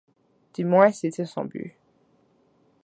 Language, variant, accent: French, Français d'Amérique du Nord, Français du Canada